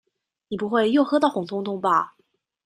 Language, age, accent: Chinese, 19-29, 出生地：臺北市